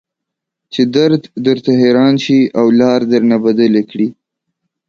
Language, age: Pashto, 19-29